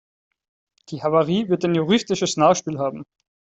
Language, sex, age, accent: German, male, 19-29, Österreichisches Deutsch